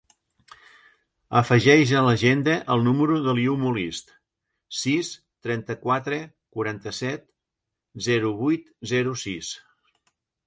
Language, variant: Catalan, Central